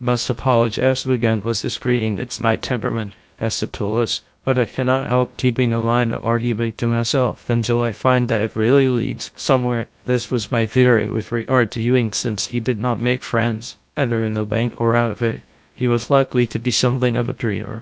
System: TTS, GlowTTS